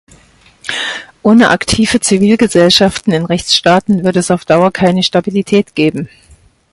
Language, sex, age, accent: German, female, 50-59, Deutschland Deutsch